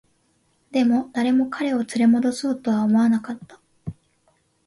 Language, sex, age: Japanese, female, 19-29